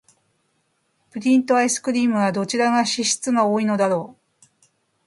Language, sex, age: Japanese, female, 50-59